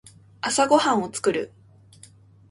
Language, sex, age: Japanese, female, 19-29